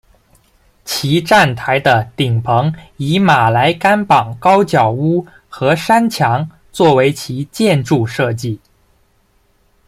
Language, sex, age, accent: Chinese, male, 19-29, 出生地：广东省